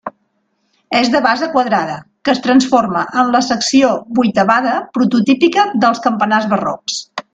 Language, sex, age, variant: Catalan, female, 40-49, Nord-Occidental